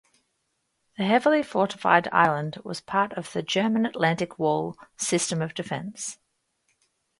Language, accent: English, Australian English